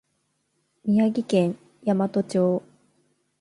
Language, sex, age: Japanese, female, 30-39